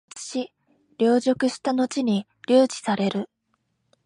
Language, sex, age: Japanese, female, 19-29